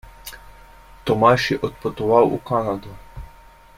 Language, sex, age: Slovenian, male, 30-39